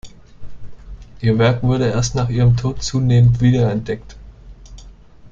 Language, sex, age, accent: German, male, 19-29, Deutschland Deutsch